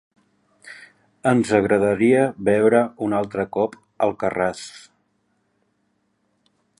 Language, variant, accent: Catalan, Central, central